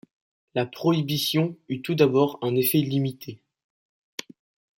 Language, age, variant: French, 19-29, Français de métropole